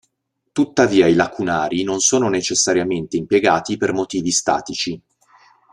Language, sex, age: Italian, male, 30-39